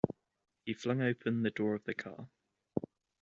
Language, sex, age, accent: English, male, 19-29, England English